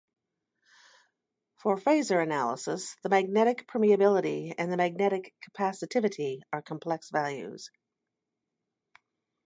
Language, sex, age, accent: English, female, 60-69, United States English